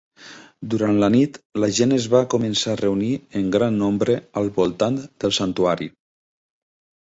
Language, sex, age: Catalan, male, 40-49